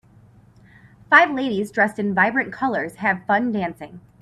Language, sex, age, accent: English, female, 30-39, United States English